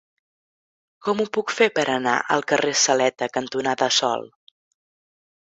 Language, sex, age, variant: Catalan, female, 19-29, Central